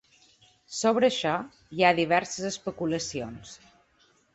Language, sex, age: Catalan, female, 30-39